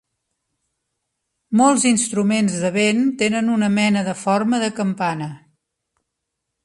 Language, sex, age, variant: Catalan, female, 60-69, Central